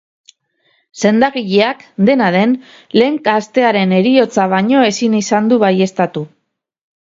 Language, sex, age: Basque, female, 30-39